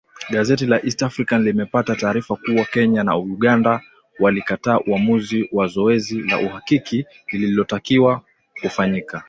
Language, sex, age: Swahili, male, 19-29